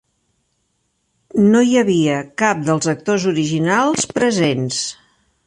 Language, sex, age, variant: Catalan, female, 50-59, Central